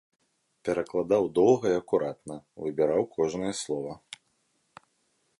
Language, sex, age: Belarusian, male, 30-39